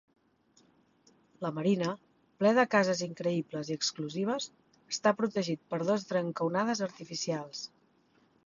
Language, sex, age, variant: Catalan, female, 40-49, Central